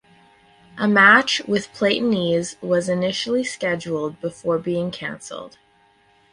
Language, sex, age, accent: English, female, 30-39, Canadian English